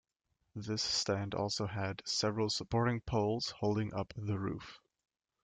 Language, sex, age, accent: English, male, 19-29, United States English